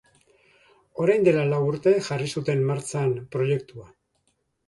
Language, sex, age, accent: Basque, male, 50-59, Mendebalekoa (Araba, Bizkaia, Gipuzkoako mendebaleko herri batzuk)